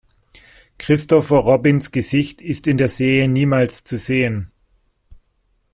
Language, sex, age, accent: German, male, 50-59, Deutschland Deutsch